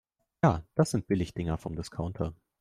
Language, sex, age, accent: German, male, 19-29, Deutschland Deutsch